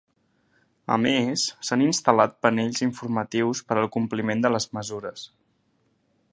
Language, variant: Catalan, Central